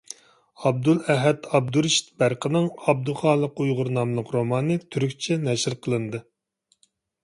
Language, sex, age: Uyghur, male, 40-49